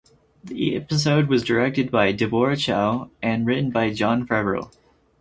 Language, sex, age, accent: English, male, 19-29, United States English